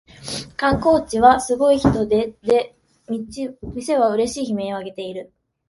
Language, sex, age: Japanese, female, 19-29